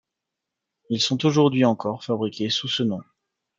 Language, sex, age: French, male, 30-39